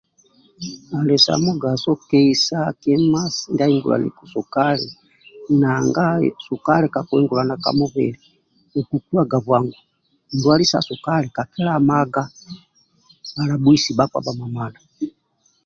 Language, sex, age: Amba (Uganda), male, 60-69